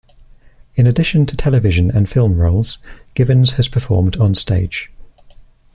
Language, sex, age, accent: English, male, 19-29, England English